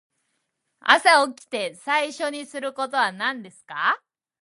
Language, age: Japanese, 19-29